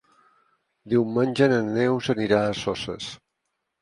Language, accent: Catalan, mallorquí